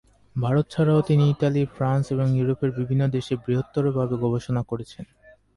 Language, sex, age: Bengali, male, 30-39